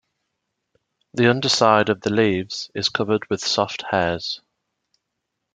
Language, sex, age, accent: English, male, 40-49, England English